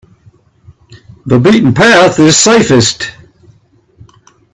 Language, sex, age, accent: English, male, 70-79, United States English